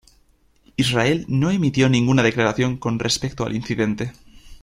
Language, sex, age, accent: Spanish, male, under 19, España: Norte peninsular (Asturias, Castilla y León, Cantabria, País Vasco, Navarra, Aragón, La Rioja, Guadalajara, Cuenca)